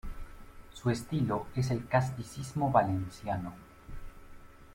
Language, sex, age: Spanish, male, 30-39